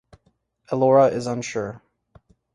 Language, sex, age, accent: English, male, 19-29, United States English